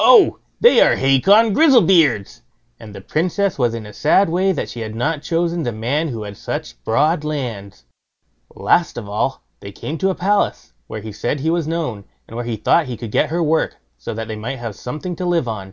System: none